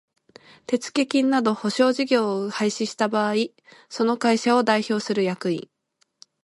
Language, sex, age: Japanese, female, 19-29